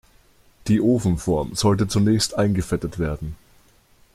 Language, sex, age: German, male, 19-29